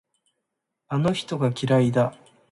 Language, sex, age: Japanese, male, 40-49